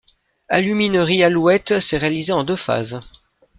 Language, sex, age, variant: French, female, 19-29, Français de métropole